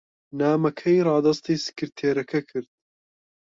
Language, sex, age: Central Kurdish, male, 19-29